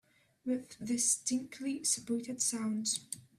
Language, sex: English, female